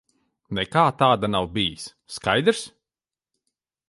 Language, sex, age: Latvian, male, 30-39